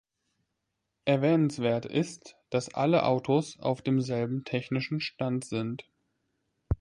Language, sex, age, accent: German, male, 19-29, Deutschland Deutsch